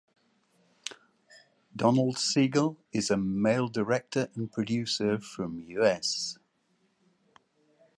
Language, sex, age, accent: English, male, 70-79, England English